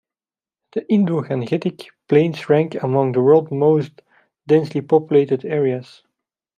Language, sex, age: English, male, 19-29